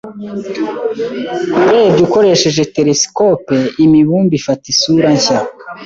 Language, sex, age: Kinyarwanda, male, 19-29